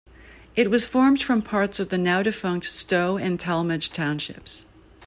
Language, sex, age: English, female, 50-59